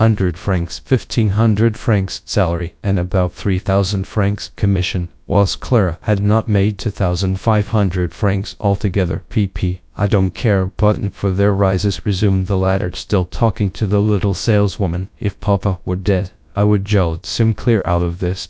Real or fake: fake